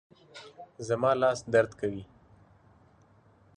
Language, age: Pashto, 30-39